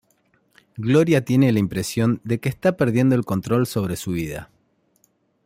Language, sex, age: Spanish, male, 30-39